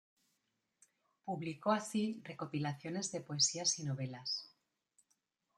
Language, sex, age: Spanish, female, 40-49